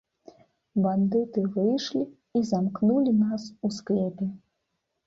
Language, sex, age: Belarusian, female, 30-39